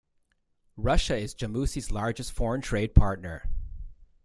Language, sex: English, male